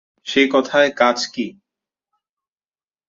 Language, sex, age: Bengali, male, 19-29